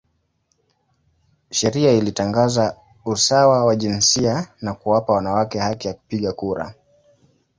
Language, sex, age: Swahili, male, 19-29